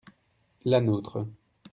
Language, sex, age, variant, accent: French, male, 30-39, Français d'Europe, Français de Belgique